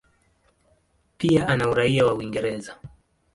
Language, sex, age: Swahili, male, 19-29